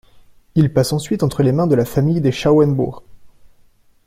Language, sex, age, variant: French, male, 19-29, Français de métropole